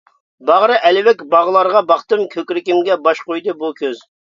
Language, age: Uyghur, 40-49